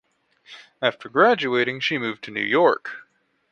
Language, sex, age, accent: English, male, 19-29, United States English